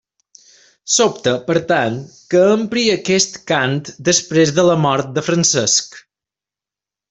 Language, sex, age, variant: Catalan, male, 30-39, Balear